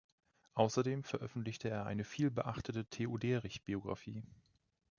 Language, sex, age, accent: German, male, 30-39, Deutschland Deutsch